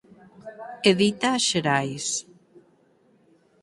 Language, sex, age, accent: Galician, female, 50-59, Normativo (estándar)